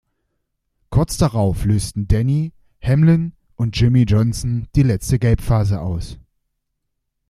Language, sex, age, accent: German, male, under 19, Deutschland Deutsch